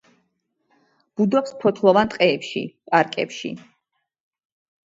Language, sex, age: Georgian, female, 30-39